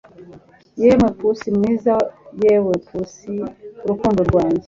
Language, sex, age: Kinyarwanda, female, 30-39